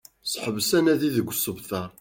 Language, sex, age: Kabyle, male, 19-29